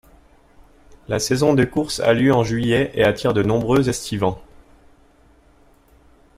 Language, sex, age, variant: French, male, 30-39, Français de métropole